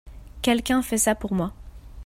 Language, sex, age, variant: French, female, 19-29, Français de métropole